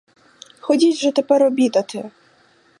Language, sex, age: Ukrainian, female, 19-29